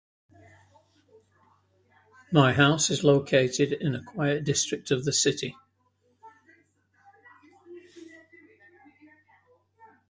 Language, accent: English, England English